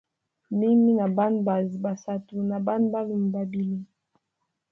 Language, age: Hemba, 30-39